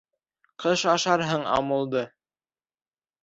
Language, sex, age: Bashkir, male, under 19